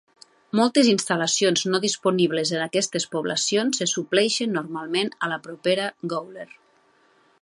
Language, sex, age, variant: Catalan, female, 40-49, Nord-Occidental